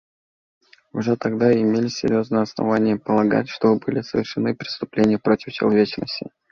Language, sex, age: Russian, male, 19-29